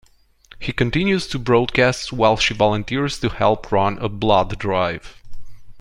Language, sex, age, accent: English, male, 30-39, United States English